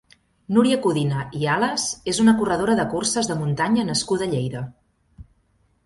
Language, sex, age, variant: Catalan, female, 40-49, Central